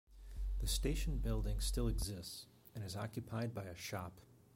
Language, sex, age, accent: English, male, 30-39, United States English